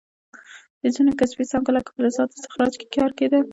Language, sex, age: Pashto, female, under 19